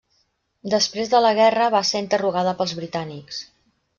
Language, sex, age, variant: Catalan, female, 50-59, Central